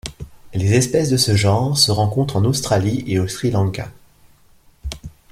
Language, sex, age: French, male, 40-49